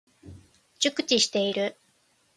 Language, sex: Japanese, female